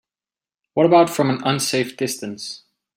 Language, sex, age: English, male, 19-29